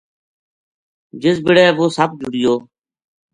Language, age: Gujari, 40-49